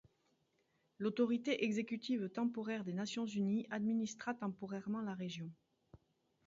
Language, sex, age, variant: French, female, 40-49, Français de métropole